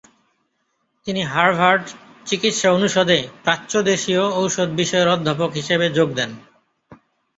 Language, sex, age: Bengali, male, 30-39